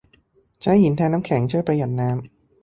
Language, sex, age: Thai, male, 30-39